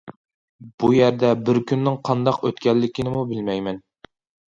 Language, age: Uyghur, 19-29